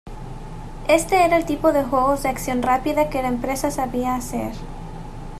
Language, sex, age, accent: Spanish, female, 19-29, México